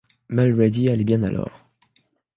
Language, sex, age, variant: French, male, under 19, Français de métropole